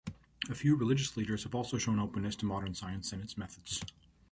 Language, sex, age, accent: English, male, 50-59, United States English